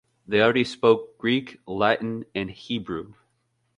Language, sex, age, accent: English, male, 19-29, United States English